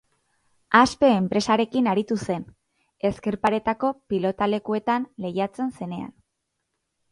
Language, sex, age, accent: Basque, female, 30-39, Mendebalekoa (Araba, Bizkaia, Gipuzkoako mendebaleko herri batzuk)